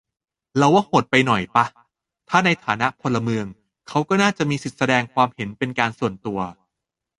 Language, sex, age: Thai, male, 40-49